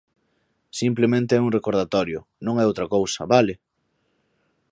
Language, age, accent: Galician, 19-29, Atlántico (seseo e gheada)